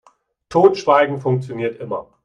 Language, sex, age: German, male, 40-49